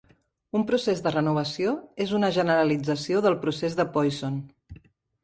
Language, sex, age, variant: Catalan, female, 40-49, Central